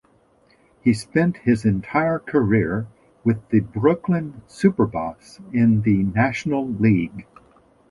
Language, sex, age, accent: English, male, 60-69, United States English